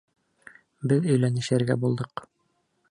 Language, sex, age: Bashkir, male, 30-39